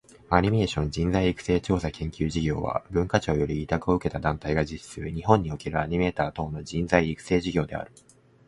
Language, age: Japanese, 19-29